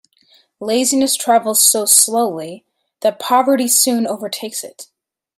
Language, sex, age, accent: English, female, 30-39, United States English